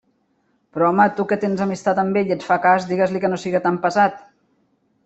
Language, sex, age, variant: Catalan, female, 50-59, Central